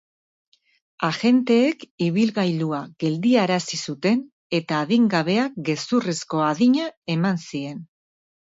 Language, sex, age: Basque, female, 40-49